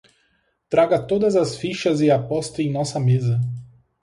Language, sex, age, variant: Portuguese, male, 19-29, Portuguese (Brasil)